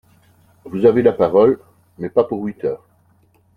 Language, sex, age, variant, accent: French, male, 50-59, Français d'Europe, Français de Belgique